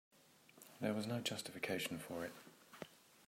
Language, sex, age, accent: English, male, 50-59, England English